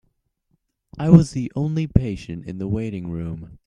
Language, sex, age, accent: English, male, under 19, England English